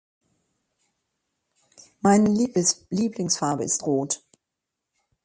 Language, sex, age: German, female, 60-69